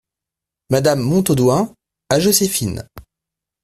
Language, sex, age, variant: French, male, 30-39, Français de métropole